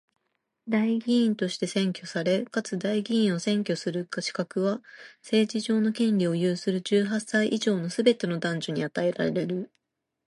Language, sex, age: Japanese, female, 30-39